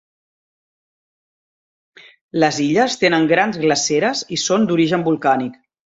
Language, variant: Catalan, Central